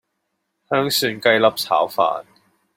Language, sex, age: Cantonese, male, 19-29